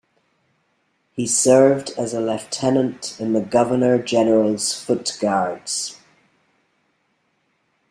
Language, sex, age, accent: English, male, 40-49, England English